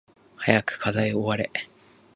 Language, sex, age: Japanese, male, under 19